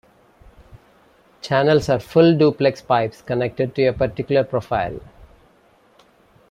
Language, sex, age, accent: English, male, 40-49, India and South Asia (India, Pakistan, Sri Lanka)